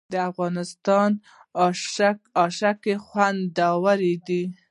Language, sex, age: Pashto, female, 19-29